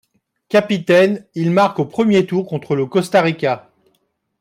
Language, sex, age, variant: French, male, 50-59, Français de métropole